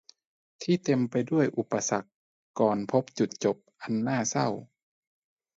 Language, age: Thai, 19-29